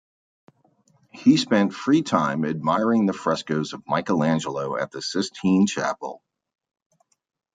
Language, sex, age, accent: English, male, 50-59, United States English